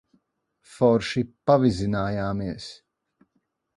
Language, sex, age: Latvian, male, 30-39